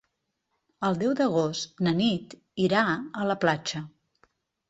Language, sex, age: Catalan, female, 50-59